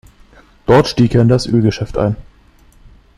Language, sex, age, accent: German, male, under 19, Deutschland Deutsch